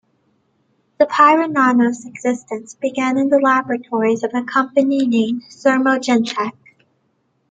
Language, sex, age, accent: English, female, 19-29, United States English